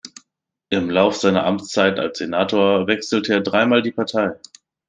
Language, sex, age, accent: German, male, 19-29, Deutschland Deutsch